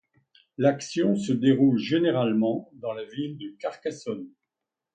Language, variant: French, Français de métropole